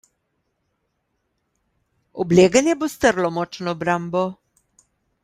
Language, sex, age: Slovenian, female, 60-69